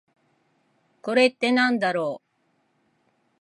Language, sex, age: Japanese, female, 50-59